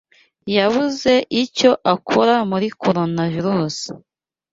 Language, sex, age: Kinyarwanda, female, 19-29